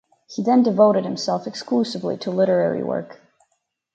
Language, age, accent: English, 19-29, Canadian English